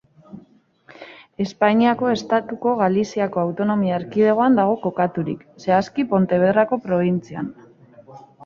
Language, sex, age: Basque, female, 19-29